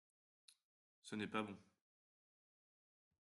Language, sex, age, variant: French, male, 19-29, Français de métropole